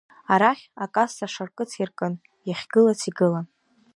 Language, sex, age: Abkhazian, female, under 19